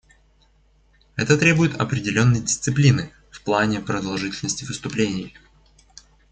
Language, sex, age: Russian, male, under 19